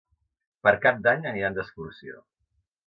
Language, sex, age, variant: Catalan, male, 60-69, Central